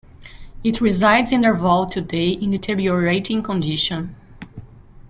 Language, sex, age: English, female, 40-49